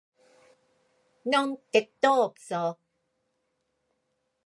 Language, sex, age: Korean, female, 50-59